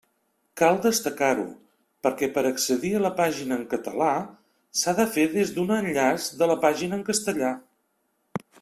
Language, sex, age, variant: Catalan, male, 50-59, Central